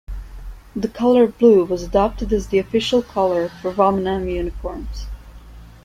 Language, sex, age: English, female, 19-29